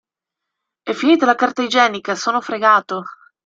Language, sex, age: Italian, female, 19-29